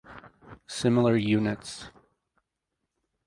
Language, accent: English, United States English